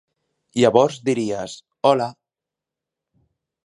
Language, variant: Catalan, Central